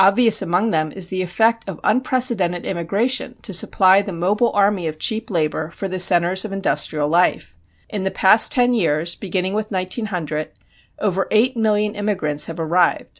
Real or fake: real